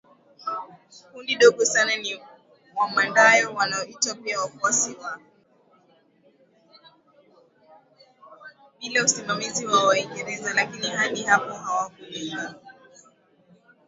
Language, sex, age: Swahili, female, 19-29